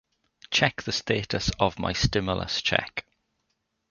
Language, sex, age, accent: English, male, 40-49, Welsh English